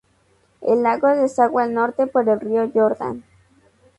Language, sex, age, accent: Spanish, female, 19-29, México